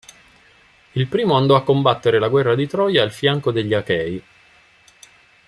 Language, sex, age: Italian, male, 50-59